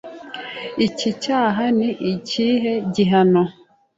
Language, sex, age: Kinyarwanda, female, 19-29